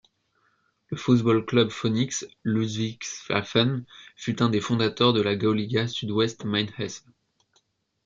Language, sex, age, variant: French, male, under 19, Français de métropole